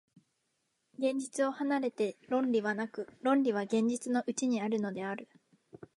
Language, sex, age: Japanese, female, 19-29